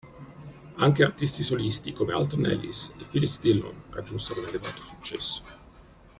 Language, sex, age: Italian, male, 50-59